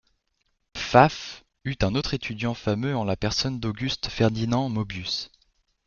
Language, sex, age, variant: French, male, 19-29, Français de métropole